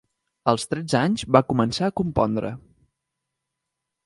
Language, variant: Catalan, Central